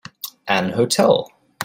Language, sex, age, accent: English, male, 30-39, Southern African (South Africa, Zimbabwe, Namibia)